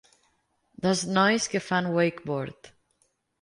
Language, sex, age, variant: Catalan, female, 19-29, Balear